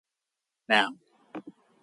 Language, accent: English, United States English